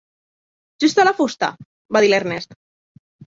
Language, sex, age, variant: Catalan, female, 19-29, Nord-Occidental